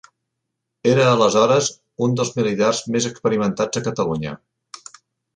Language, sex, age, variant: Catalan, male, 60-69, Central